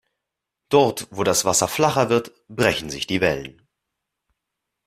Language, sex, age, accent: German, male, under 19, Deutschland Deutsch